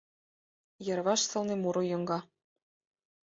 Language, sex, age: Mari, female, 19-29